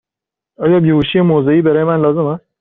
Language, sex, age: Persian, male, under 19